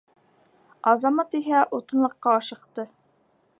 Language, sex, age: Bashkir, female, 19-29